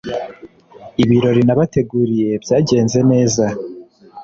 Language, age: Kinyarwanda, 19-29